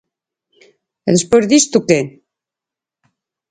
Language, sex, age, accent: Galician, female, 40-49, Central (gheada)